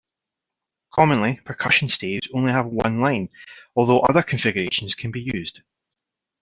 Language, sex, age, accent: English, male, 30-39, Scottish English